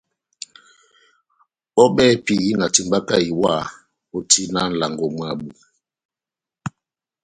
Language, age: Batanga, 70-79